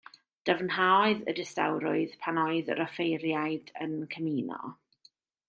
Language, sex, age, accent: Welsh, female, 30-39, Y Deyrnas Unedig Cymraeg